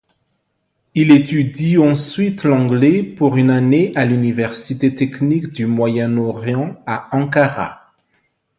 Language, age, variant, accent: French, 40-49, Français d'Afrique subsaharienne et des îles africaines, Français de Madagascar